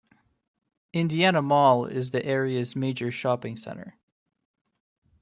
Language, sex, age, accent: English, male, 19-29, United States English